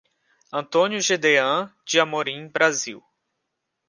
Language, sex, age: Portuguese, male, 19-29